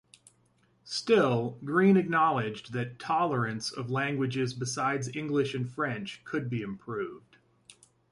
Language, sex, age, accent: English, male, 30-39, United States English